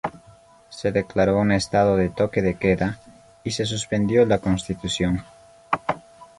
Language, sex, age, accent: Spanish, male, 30-39, Andino-Pacífico: Colombia, Perú, Ecuador, oeste de Bolivia y Venezuela andina